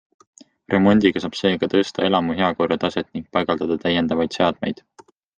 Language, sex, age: Estonian, male, 19-29